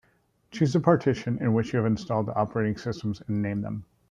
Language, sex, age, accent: English, male, 40-49, United States English